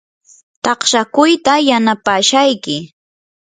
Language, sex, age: Yanahuanca Pasco Quechua, female, 19-29